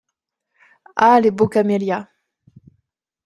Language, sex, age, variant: French, female, 30-39, Français de métropole